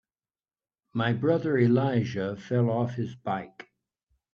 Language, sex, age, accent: English, male, 60-69, United States English